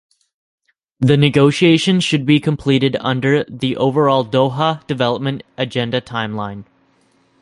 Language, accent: English, Canadian English